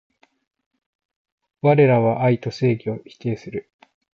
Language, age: Japanese, 40-49